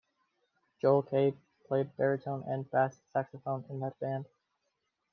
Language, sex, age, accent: English, male, 19-29, United States English